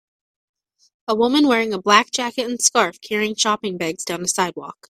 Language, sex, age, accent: English, female, 30-39, Canadian English